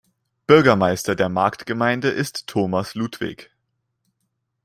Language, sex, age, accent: German, male, 19-29, Deutschland Deutsch